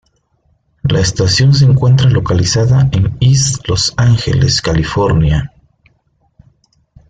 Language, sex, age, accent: Spanish, male, 30-39, México